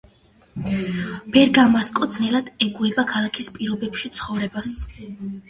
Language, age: Georgian, 30-39